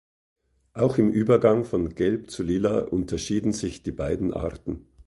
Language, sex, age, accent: German, male, 50-59, Österreichisches Deutsch